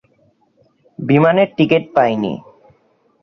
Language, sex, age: Bengali, male, 19-29